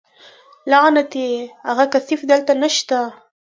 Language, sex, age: Pashto, female, under 19